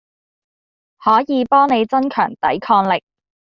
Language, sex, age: Cantonese, female, under 19